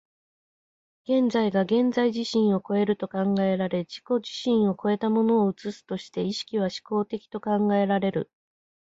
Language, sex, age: Japanese, female, 50-59